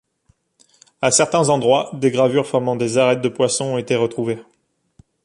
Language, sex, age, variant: French, male, 19-29, Français de métropole